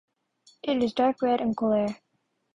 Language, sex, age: English, female, under 19